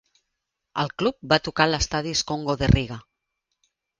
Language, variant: Catalan, Central